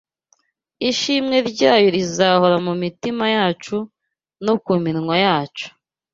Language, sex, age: Kinyarwanda, female, 19-29